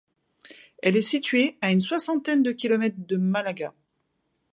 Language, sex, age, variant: French, female, 50-59, Français de métropole